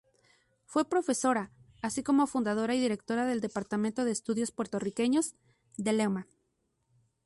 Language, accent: Spanish, México